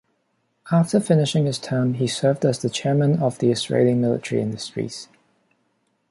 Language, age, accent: English, 19-29, Hong Kong English